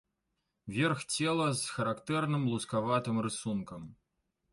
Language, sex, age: Belarusian, male, 19-29